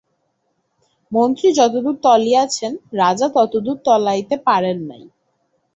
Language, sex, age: Bengali, female, 19-29